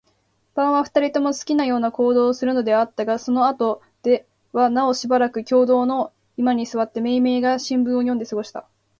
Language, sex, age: Japanese, female, 19-29